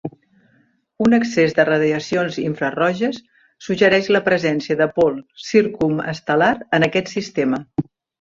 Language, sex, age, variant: Catalan, female, 60-69, Central